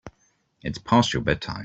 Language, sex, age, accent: English, male, 30-39, England English